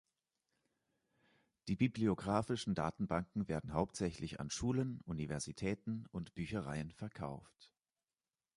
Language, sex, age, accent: German, male, 30-39, Deutschland Deutsch